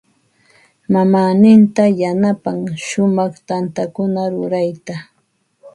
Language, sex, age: Ambo-Pasco Quechua, female, 60-69